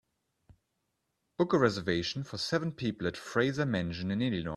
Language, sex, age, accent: English, male, 19-29, England English